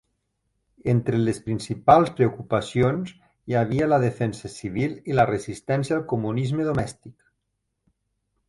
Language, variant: Catalan, Nord-Occidental